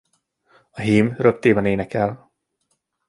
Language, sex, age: Hungarian, male, 19-29